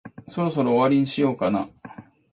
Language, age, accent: Japanese, 50-59, 標準語